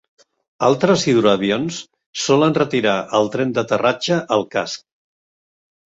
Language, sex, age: Catalan, male, 60-69